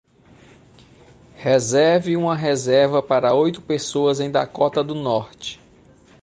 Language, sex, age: Portuguese, male, 40-49